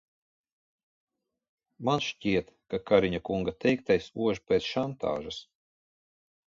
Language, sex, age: Latvian, male, 40-49